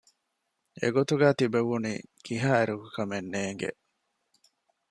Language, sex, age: Divehi, male, 30-39